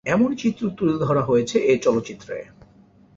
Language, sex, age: Bengali, male, 30-39